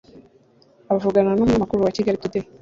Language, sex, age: Kinyarwanda, female, 19-29